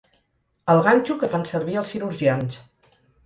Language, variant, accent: Catalan, Central, central